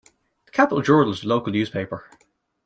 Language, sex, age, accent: English, male, 19-29, Irish English